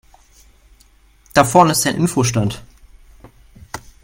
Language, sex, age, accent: German, male, 19-29, Deutschland Deutsch